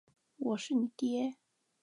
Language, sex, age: Chinese, female, 19-29